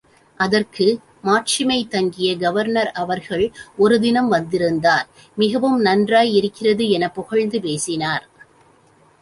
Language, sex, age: Tamil, female, 40-49